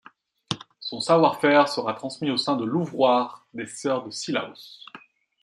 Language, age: French, 30-39